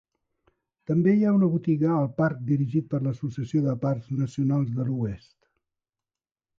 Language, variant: Catalan, Central